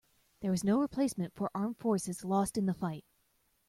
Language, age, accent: English, 30-39, United States English